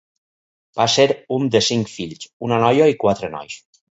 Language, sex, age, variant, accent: Catalan, male, 60-69, Valencià meridional, valencià